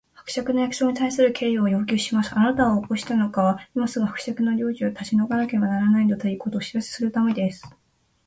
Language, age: Japanese, 19-29